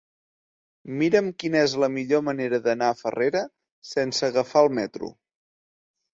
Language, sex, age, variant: Catalan, male, 40-49, Central